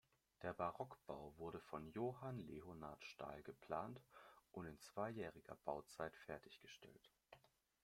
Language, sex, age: German, male, under 19